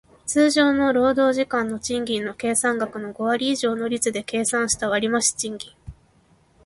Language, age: Japanese, 19-29